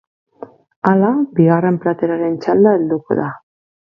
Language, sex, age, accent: Basque, female, 50-59, Erdialdekoa edo Nafarra (Gipuzkoa, Nafarroa)